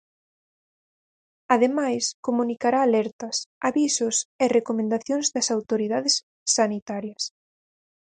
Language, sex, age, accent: Galician, female, 19-29, Central (gheada)